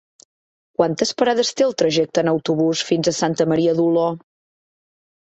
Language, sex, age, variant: Catalan, female, 40-49, Central